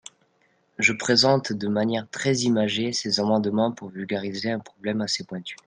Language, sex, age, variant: French, male, 19-29, Français de métropole